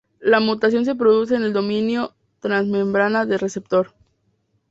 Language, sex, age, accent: Spanish, female, under 19, México